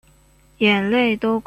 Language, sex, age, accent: Chinese, female, 19-29, 出生地：江西省